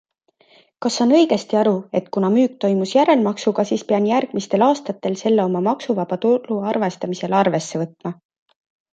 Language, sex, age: Estonian, female, 30-39